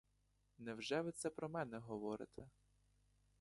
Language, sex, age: Ukrainian, male, 19-29